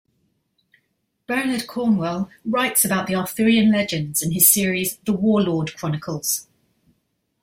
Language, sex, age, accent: English, female, 40-49, England English